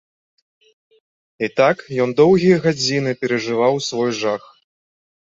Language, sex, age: Belarusian, male, 30-39